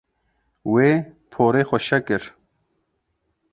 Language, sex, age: Kurdish, male, 19-29